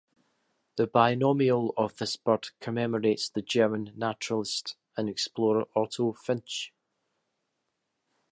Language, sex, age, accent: English, male, 30-39, Scottish English